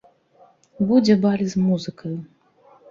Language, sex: Belarusian, female